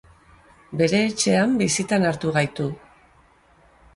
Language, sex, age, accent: Basque, female, 50-59, Mendebalekoa (Araba, Bizkaia, Gipuzkoako mendebaleko herri batzuk)